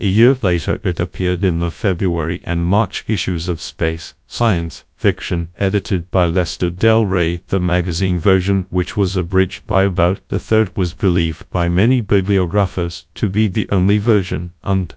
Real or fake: fake